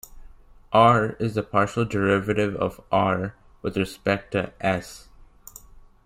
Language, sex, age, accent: English, male, under 19, United States English